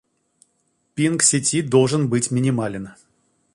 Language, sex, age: Russian, male, 40-49